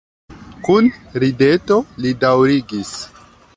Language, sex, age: Esperanto, male, 19-29